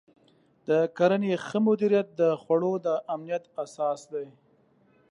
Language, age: Pashto, 30-39